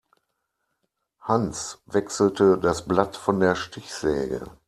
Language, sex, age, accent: German, male, 40-49, Deutschland Deutsch